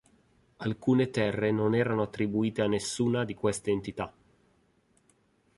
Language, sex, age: Italian, male, 30-39